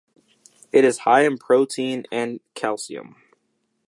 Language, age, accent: English, under 19, United States English